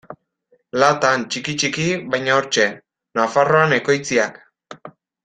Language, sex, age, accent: Basque, male, under 19, Erdialdekoa edo Nafarra (Gipuzkoa, Nafarroa)